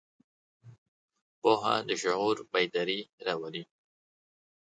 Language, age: Pashto, 19-29